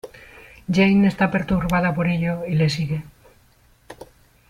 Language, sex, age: Spanish, female, 50-59